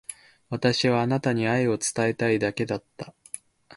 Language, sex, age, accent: Japanese, male, 19-29, 標準語